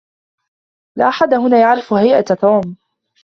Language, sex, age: Arabic, female, 19-29